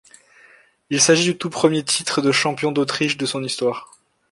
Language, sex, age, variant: French, male, 19-29, Français de métropole